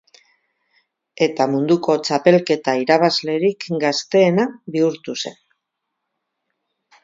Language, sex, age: Basque, female, 60-69